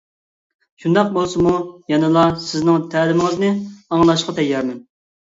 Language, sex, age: Uyghur, male, 30-39